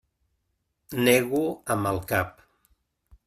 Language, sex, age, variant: Catalan, male, 50-59, Central